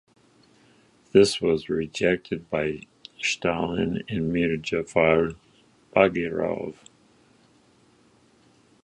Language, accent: English, United States English